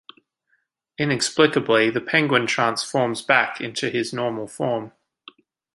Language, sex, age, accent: English, male, 19-29, Australian English